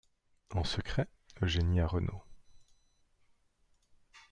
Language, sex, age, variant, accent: French, male, 30-39, Français d'Europe, Français de Suisse